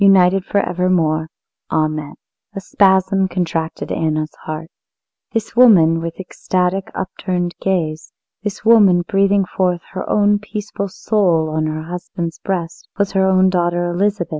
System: none